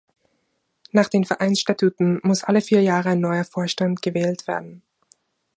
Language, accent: German, Österreichisches Deutsch